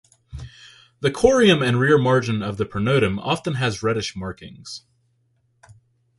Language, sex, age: English, male, 19-29